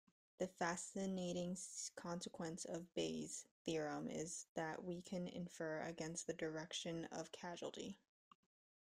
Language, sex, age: English, female, 19-29